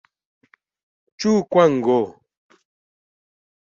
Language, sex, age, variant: Swahili, male, 40-49, Kiswahili cha Bara ya Tanzania